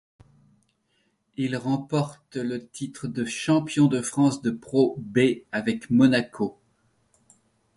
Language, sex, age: French, male, 60-69